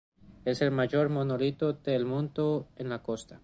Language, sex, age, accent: Spanish, male, 19-29, Andino-Pacífico: Colombia, Perú, Ecuador, oeste de Bolivia y Venezuela andina